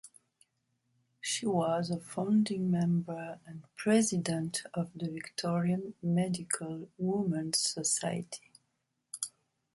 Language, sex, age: English, female, 50-59